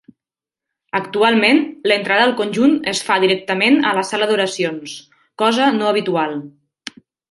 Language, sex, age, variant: Catalan, female, 30-39, Nord-Occidental